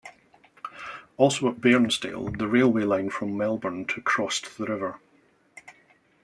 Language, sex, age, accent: English, male, 40-49, Scottish English